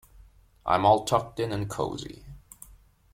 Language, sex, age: English, male, 19-29